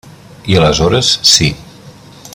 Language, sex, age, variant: Catalan, male, 40-49, Nord-Occidental